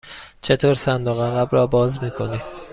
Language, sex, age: Persian, male, 30-39